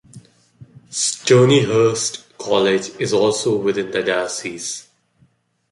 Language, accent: English, India and South Asia (India, Pakistan, Sri Lanka)